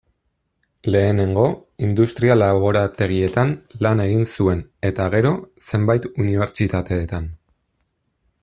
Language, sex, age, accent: Basque, male, 30-39, Erdialdekoa edo Nafarra (Gipuzkoa, Nafarroa)